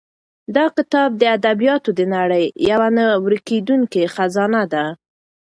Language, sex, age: Pashto, female, 19-29